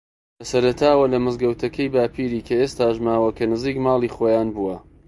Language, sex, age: Central Kurdish, male, 30-39